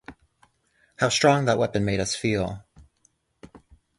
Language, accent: English, United States English